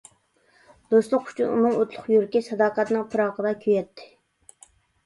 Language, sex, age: Uyghur, female, 30-39